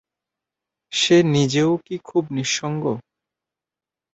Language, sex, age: Bengali, male, 19-29